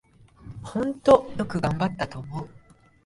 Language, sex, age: Japanese, male, 19-29